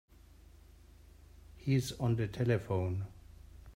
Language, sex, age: English, male, 50-59